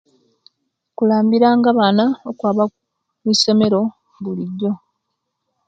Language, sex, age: Kenyi, female, 19-29